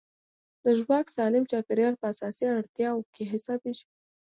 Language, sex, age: Pashto, female, under 19